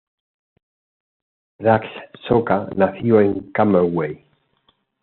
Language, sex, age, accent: Spanish, male, 50-59, España: Centro-Sur peninsular (Madrid, Toledo, Castilla-La Mancha)